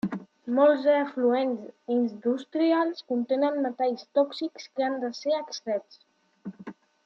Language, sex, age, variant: Catalan, male, under 19, Central